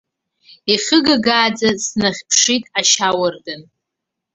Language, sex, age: Abkhazian, female, under 19